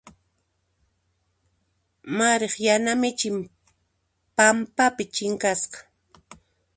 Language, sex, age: Puno Quechua, female, 40-49